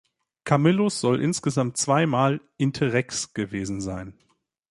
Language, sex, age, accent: German, male, 19-29, Deutschland Deutsch